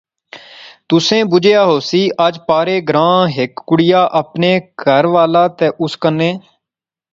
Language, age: Pahari-Potwari, 19-29